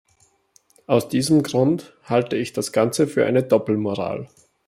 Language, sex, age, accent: German, male, 19-29, Österreichisches Deutsch